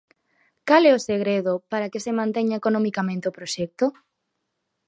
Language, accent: Galician, Oriental (común en zona oriental); Normativo (estándar)